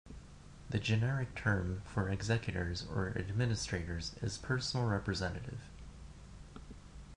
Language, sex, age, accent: English, male, under 19, United States English